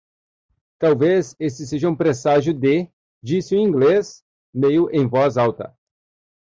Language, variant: Portuguese, Portuguese (Brasil)